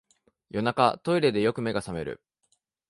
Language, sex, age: Japanese, male, 19-29